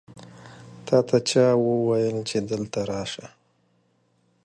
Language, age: Pashto, 40-49